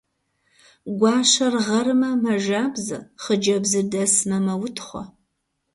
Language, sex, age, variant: Kabardian, female, 40-49, Адыгэбзэ (Къэбэрдей, Кирил, Урысей)